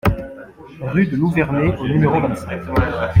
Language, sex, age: French, male, 19-29